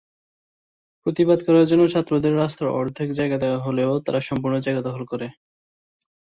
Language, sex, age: Bengali, male, 19-29